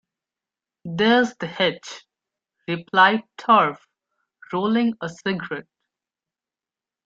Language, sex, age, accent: English, male, 19-29, India and South Asia (India, Pakistan, Sri Lanka)